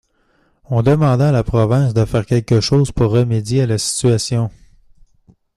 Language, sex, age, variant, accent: French, male, 19-29, Français d'Amérique du Nord, Français du Canada